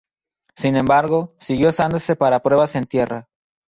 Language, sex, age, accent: Spanish, male, 19-29, México